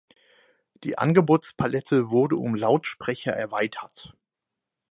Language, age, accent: German, 19-29, Deutschland Deutsch